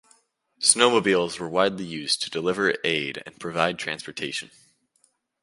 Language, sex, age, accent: English, male, under 19, United States English